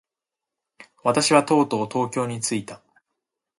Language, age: Japanese, 19-29